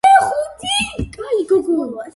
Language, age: Georgian, under 19